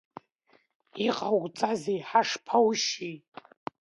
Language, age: Abkhazian, under 19